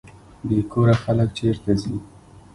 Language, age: Pashto, 19-29